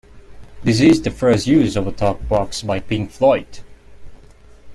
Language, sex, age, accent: English, male, 19-29, Malaysian English